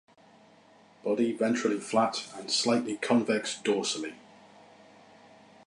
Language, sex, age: English, male, 40-49